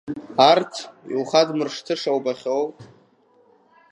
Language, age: Abkhazian, under 19